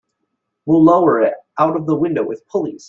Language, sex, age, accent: English, male, 19-29, United States English